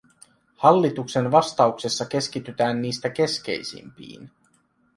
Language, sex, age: Finnish, male, 19-29